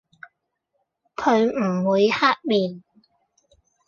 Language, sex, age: Cantonese, female, 30-39